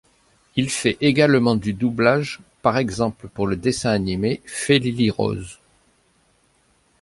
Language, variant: French, Français de métropole